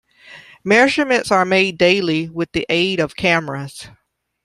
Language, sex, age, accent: English, female, 30-39, United States English